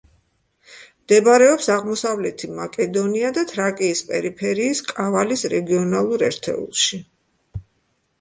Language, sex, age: Georgian, female, 60-69